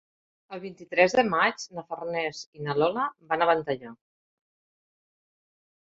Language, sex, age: Catalan, female, 60-69